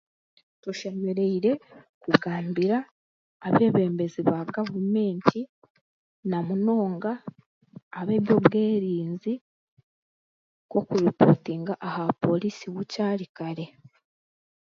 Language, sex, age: Chiga, female, 19-29